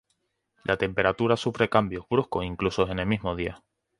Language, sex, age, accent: Spanish, male, 19-29, España: Islas Canarias